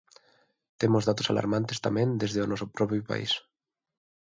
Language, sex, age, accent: Galician, male, 19-29, Normativo (estándar)